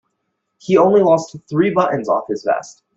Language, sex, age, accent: English, male, 19-29, United States English